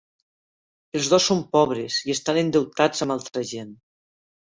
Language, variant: Catalan, Nord-Occidental